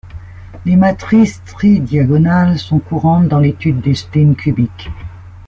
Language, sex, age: French, female, 60-69